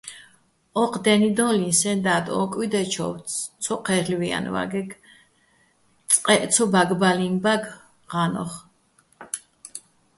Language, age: Bats, 60-69